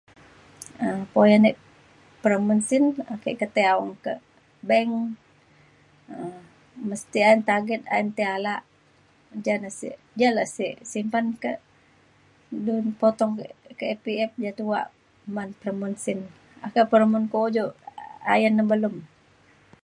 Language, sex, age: Mainstream Kenyah, female, 40-49